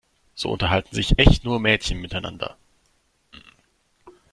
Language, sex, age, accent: German, male, 19-29, Deutschland Deutsch